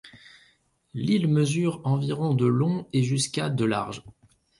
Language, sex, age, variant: French, male, 30-39, Français de métropole